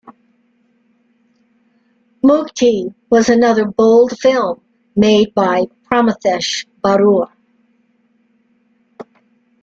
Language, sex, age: English, female, 60-69